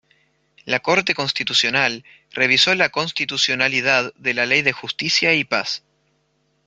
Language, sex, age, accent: Spanish, male, 19-29, Rioplatense: Argentina, Uruguay, este de Bolivia, Paraguay